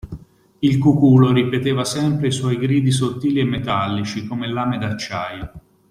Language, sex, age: Italian, male, 40-49